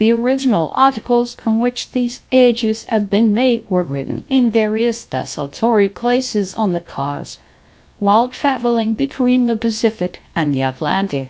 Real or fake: fake